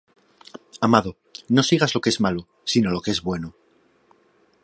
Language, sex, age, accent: Spanish, male, 40-49, España: Norte peninsular (Asturias, Castilla y León, Cantabria, País Vasco, Navarra, Aragón, La Rioja, Guadalajara, Cuenca)